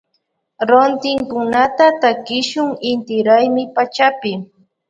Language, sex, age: Loja Highland Quichua, female, 19-29